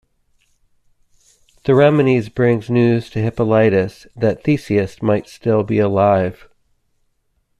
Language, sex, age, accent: English, male, 40-49, United States English